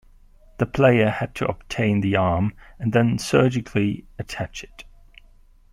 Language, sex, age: English, male, 40-49